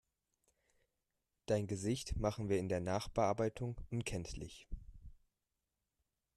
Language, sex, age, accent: German, male, 19-29, Deutschland Deutsch